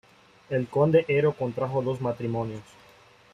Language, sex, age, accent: Spanish, male, 19-29, América central